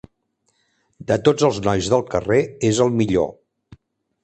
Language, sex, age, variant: Catalan, male, 70-79, Central